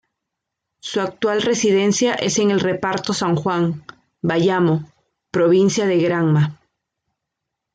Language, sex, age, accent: Spanish, female, 19-29, Andino-Pacífico: Colombia, Perú, Ecuador, oeste de Bolivia y Venezuela andina